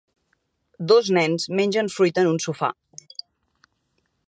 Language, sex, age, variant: Catalan, female, 40-49, Central